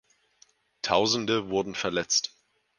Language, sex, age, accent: German, male, 19-29, Deutschland Deutsch